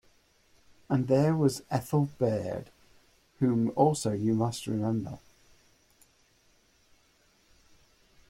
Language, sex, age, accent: English, male, 40-49, England English